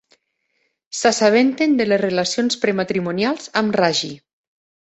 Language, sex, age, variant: Catalan, female, 40-49, Nord-Occidental